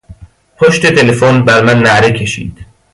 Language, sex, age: Persian, male, 19-29